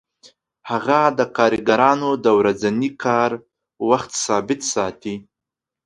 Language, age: Pashto, 19-29